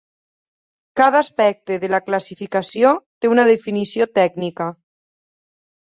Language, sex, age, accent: Catalan, female, 30-39, valencià